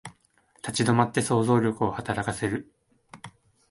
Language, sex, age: Japanese, male, 19-29